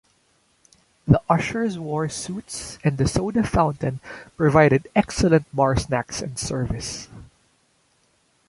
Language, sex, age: English, male, 40-49